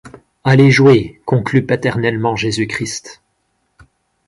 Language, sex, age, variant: French, male, 30-39, Français de métropole